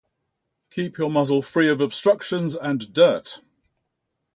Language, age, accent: English, 70-79, England English